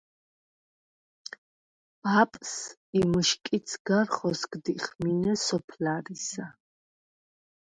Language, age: Svan, 30-39